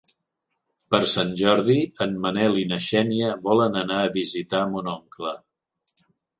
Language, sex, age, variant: Catalan, male, 60-69, Central